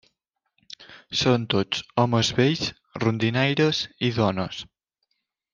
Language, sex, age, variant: Catalan, male, under 19, Central